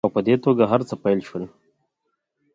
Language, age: Pashto, 30-39